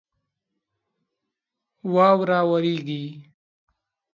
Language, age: Pashto, 19-29